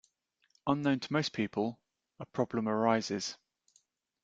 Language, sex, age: English, male, 40-49